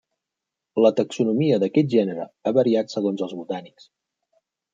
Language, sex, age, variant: Catalan, male, 30-39, Central